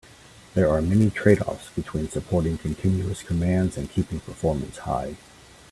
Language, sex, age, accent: English, male, 40-49, United States English